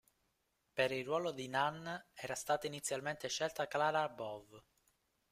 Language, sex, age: Italian, male, 19-29